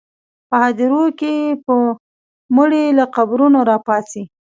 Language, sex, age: Pashto, female, 19-29